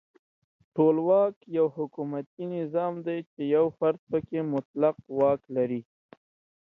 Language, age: Pashto, 30-39